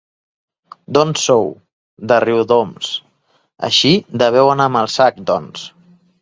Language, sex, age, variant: Catalan, male, 19-29, Central